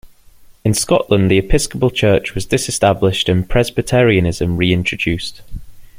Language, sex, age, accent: English, male, 19-29, England English